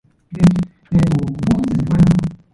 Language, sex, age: English, female, 19-29